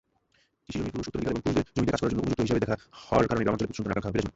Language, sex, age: Bengali, male, 19-29